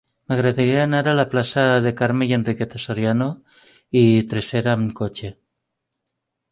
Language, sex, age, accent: Catalan, female, 40-49, valencià